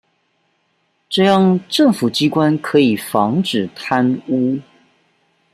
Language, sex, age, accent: Chinese, male, 40-49, 出生地：臺北市